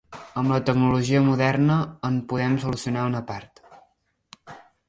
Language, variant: Catalan, Central